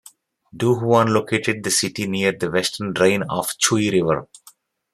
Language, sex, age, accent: English, male, 40-49, United States English